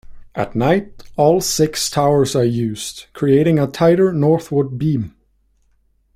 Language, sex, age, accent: English, male, 19-29, United States English